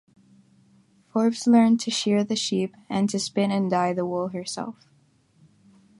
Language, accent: English, United States English; Filipino